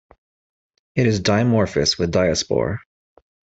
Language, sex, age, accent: English, male, 30-39, United States English